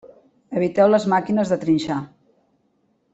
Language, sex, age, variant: Catalan, female, 50-59, Central